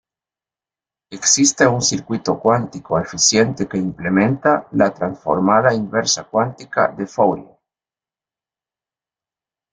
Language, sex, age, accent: Spanish, male, 40-49, América central